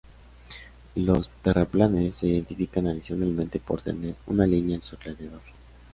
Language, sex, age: Spanish, male, 19-29